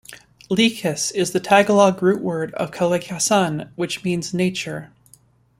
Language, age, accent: English, 19-29, United States English